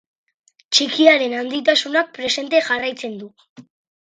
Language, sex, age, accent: Basque, female, under 19, Erdialdekoa edo Nafarra (Gipuzkoa, Nafarroa)